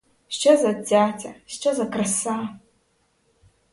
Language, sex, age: Ukrainian, female, 19-29